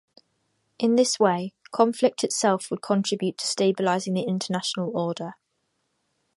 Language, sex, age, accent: English, female, under 19, England English